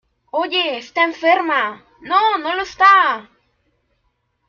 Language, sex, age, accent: Spanish, male, under 19, México